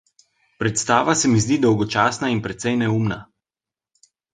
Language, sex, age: Slovenian, male, 19-29